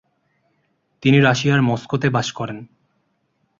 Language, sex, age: Bengali, male, 19-29